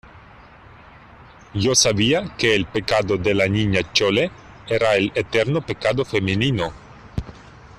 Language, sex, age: Spanish, male, 30-39